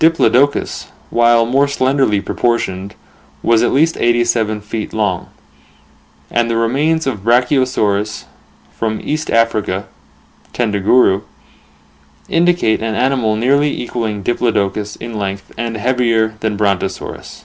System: none